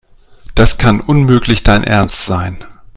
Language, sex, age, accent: German, male, 40-49, Deutschland Deutsch